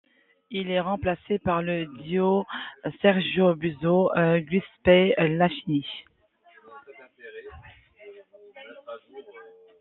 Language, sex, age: French, female, 40-49